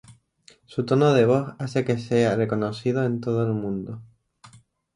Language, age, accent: Spanish, 19-29, España: Islas Canarias